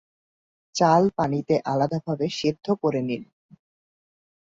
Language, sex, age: Bengali, male, 19-29